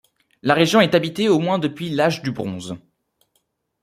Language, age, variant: French, 19-29, Français de métropole